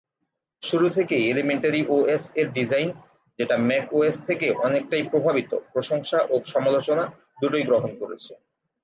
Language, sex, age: Bengali, male, 19-29